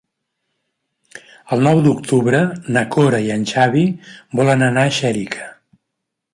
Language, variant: Catalan, Central